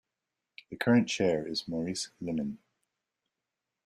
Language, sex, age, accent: English, male, 40-49, Canadian English